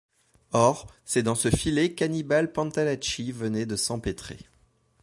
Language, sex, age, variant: French, male, 30-39, Français de métropole